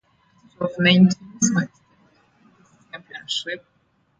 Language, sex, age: English, female, 19-29